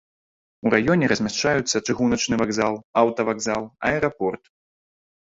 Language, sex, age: Belarusian, male, 19-29